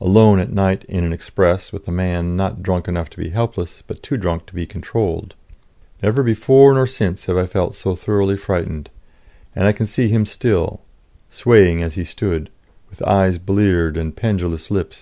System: none